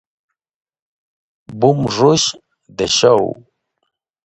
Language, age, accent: Spanish, 50-59, América central